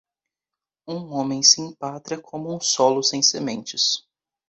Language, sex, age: Portuguese, male, 19-29